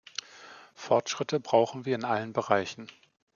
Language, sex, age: German, male, 40-49